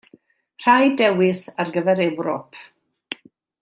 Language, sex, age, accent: Welsh, female, 60-69, Y Deyrnas Unedig Cymraeg